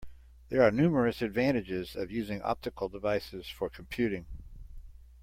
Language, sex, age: English, male, 70-79